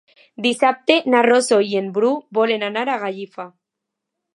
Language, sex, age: Catalan, female, under 19